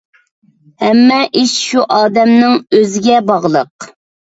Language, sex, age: Uyghur, female, 19-29